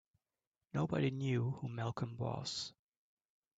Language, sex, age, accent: English, male, 40-49, New Zealand English